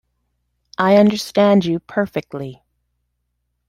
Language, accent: English, Canadian English